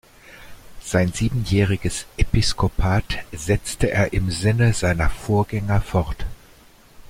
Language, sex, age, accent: German, male, 60-69, Deutschland Deutsch